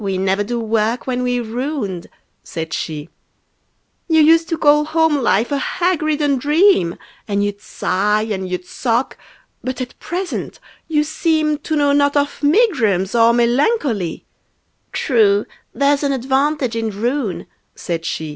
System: none